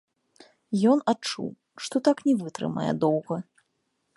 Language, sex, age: Belarusian, female, 19-29